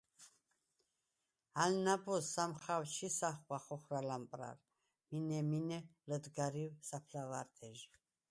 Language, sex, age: Svan, female, 70-79